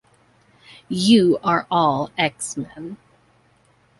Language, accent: English, United States English